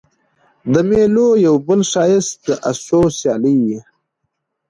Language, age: Pashto, 30-39